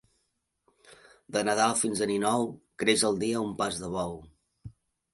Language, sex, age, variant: Catalan, male, 50-59, Central